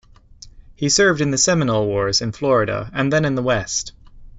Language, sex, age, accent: English, male, 30-39, Canadian English